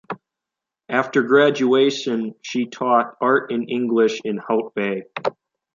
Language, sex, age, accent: English, male, under 19, United States English